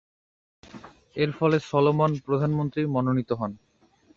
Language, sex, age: Bengali, male, 19-29